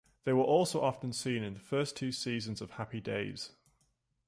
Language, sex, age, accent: English, male, 19-29, England English